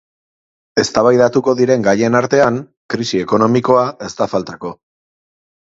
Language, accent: Basque, Erdialdekoa edo Nafarra (Gipuzkoa, Nafarroa)